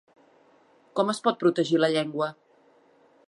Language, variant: Catalan, Central